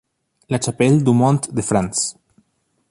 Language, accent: Spanish, México